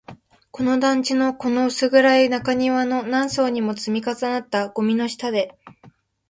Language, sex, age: Japanese, female, 19-29